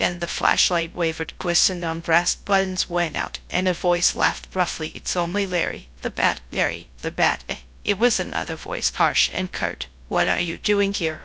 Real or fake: fake